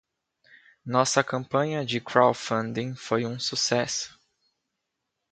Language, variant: Portuguese, Portuguese (Brasil)